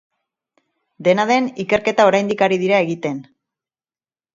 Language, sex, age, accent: Basque, female, 40-49, Erdialdekoa edo Nafarra (Gipuzkoa, Nafarroa)